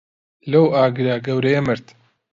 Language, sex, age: Central Kurdish, male, 19-29